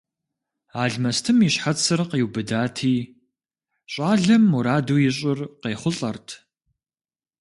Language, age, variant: Kabardian, 19-29, Адыгэбзэ (Къэбэрдей, Кирил, псоми зэдай)